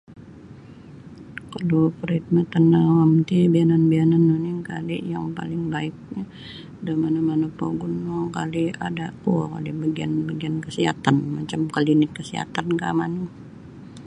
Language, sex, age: Sabah Bisaya, female, 60-69